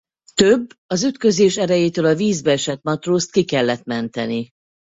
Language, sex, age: Hungarian, female, 50-59